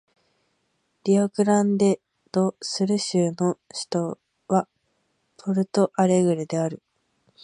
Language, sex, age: Japanese, female, 19-29